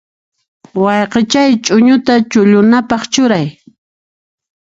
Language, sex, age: Puno Quechua, female, 60-69